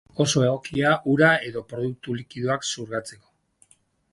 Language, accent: Basque, Mendebalekoa (Araba, Bizkaia, Gipuzkoako mendebaleko herri batzuk)